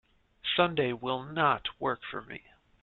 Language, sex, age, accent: English, male, 30-39, United States English